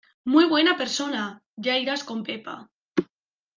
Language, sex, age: Spanish, female, 19-29